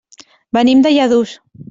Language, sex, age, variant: Catalan, female, 19-29, Central